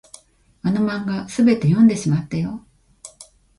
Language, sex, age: Japanese, female, 50-59